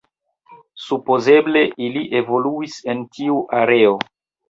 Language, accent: Esperanto, Internacia